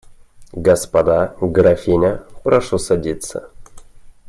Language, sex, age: Russian, male, 19-29